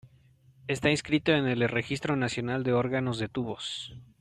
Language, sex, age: Spanish, male, 30-39